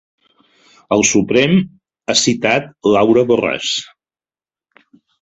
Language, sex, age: Catalan, male, 60-69